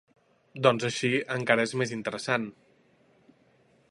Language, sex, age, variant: Catalan, male, 19-29, Central